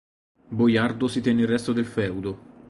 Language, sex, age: Italian, male, 30-39